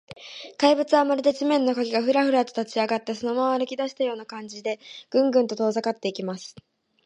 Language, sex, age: Japanese, female, under 19